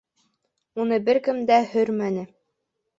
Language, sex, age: Bashkir, female, under 19